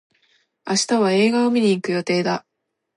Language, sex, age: Japanese, female, 19-29